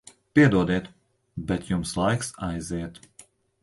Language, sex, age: Latvian, male, 30-39